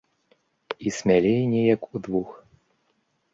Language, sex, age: Belarusian, male, 19-29